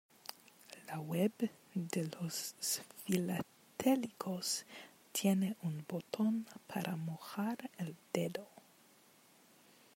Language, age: Spanish, 19-29